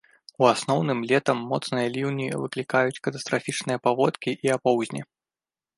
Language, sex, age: Belarusian, male, 19-29